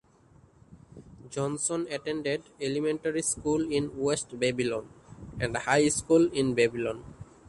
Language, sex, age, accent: English, male, 19-29, India and South Asia (India, Pakistan, Sri Lanka)